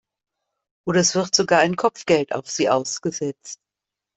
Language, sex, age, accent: German, female, 50-59, Deutschland Deutsch